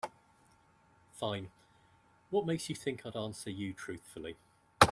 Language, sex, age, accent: English, male, 50-59, England English